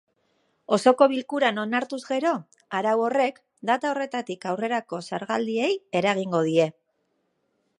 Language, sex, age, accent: Basque, female, 40-49, Mendebalekoa (Araba, Bizkaia, Gipuzkoako mendebaleko herri batzuk)